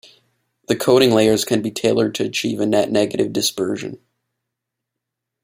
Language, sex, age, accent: English, male, 19-29, Canadian English